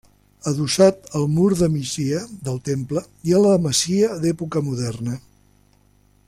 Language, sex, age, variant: Catalan, male, 60-69, Central